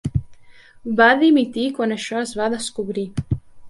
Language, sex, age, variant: Catalan, female, 19-29, Central